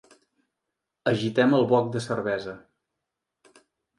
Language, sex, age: Catalan, male, 40-49